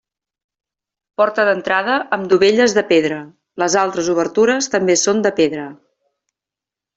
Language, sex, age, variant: Catalan, female, 50-59, Central